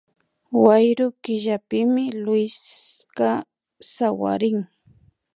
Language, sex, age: Imbabura Highland Quichua, female, under 19